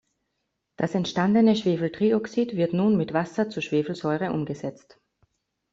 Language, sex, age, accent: German, female, 30-39, Österreichisches Deutsch